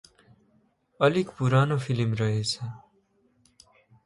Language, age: Nepali, 19-29